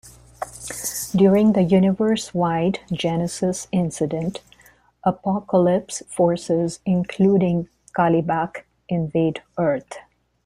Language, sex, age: English, female, 50-59